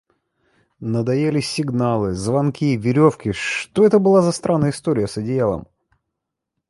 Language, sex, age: Russian, male, 30-39